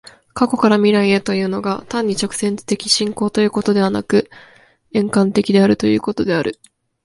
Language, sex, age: Japanese, female, 19-29